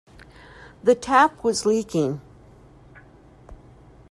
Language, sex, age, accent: English, female, 60-69, United States English